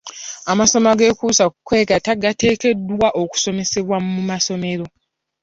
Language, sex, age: Ganda, female, 19-29